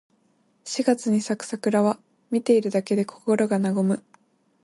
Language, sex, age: Japanese, female, 19-29